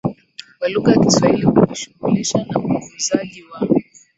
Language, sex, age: Swahili, female, 19-29